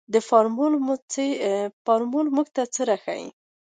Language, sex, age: Pashto, female, 19-29